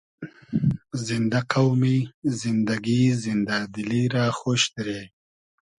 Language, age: Hazaragi, 30-39